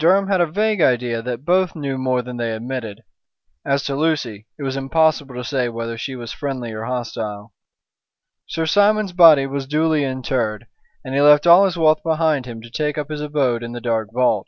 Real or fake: real